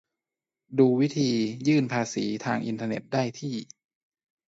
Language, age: Thai, 19-29